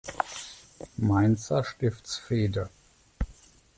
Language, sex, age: German, male, 40-49